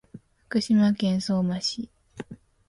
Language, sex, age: Japanese, female, under 19